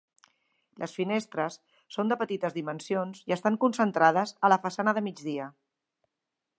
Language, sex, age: Catalan, female, 50-59